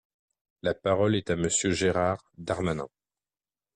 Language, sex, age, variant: French, male, 30-39, Français de métropole